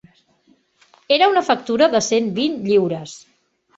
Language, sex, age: Catalan, female, 40-49